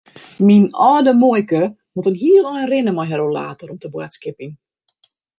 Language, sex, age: Western Frisian, female, 40-49